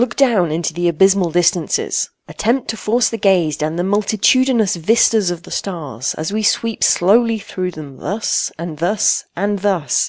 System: none